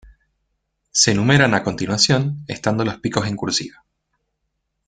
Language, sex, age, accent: Spanish, male, 30-39, Chileno: Chile, Cuyo